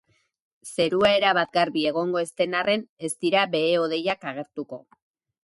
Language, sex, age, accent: Basque, female, 50-59, Erdialdekoa edo Nafarra (Gipuzkoa, Nafarroa)